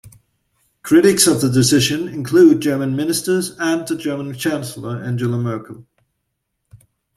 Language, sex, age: English, male, 40-49